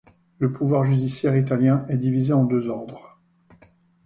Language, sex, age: French, male, 50-59